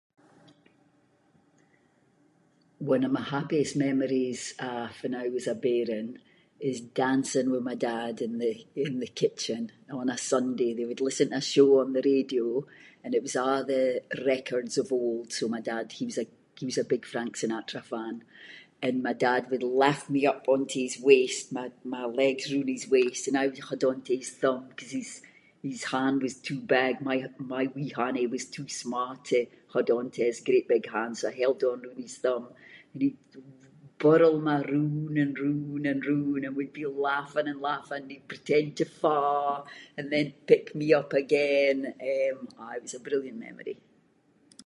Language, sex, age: Scots, female, 50-59